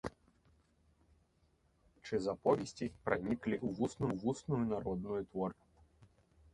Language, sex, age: Belarusian, male, 19-29